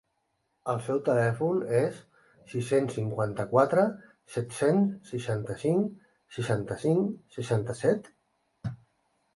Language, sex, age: Catalan, male, 50-59